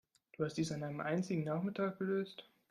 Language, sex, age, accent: German, male, 19-29, Deutschland Deutsch